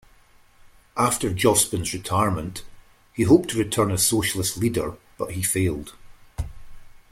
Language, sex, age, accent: English, male, 50-59, Scottish English